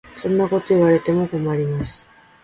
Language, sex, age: Japanese, female, 19-29